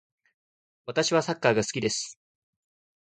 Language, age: Japanese, 19-29